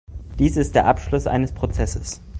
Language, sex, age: German, male, 19-29